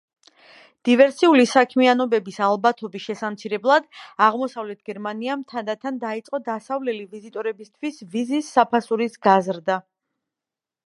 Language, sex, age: Georgian, female, 19-29